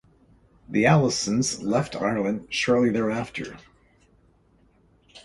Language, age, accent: English, 60-69, Canadian English